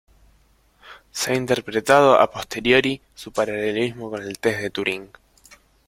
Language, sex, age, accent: Spanish, male, 19-29, Rioplatense: Argentina, Uruguay, este de Bolivia, Paraguay